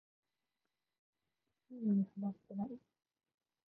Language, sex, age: Japanese, female, 19-29